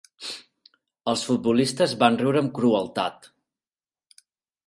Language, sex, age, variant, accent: Catalan, male, 40-49, Central, Garrotxi